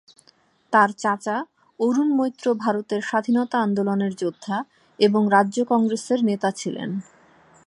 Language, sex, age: Bengali, female, 40-49